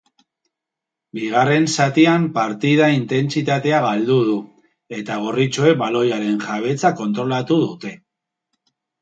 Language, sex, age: Basque, male, 40-49